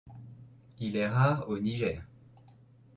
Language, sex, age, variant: French, male, 30-39, Français de métropole